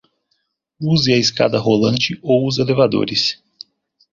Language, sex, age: Portuguese, male, 30-39